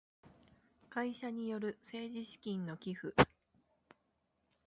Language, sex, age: Japanese, female, 30-39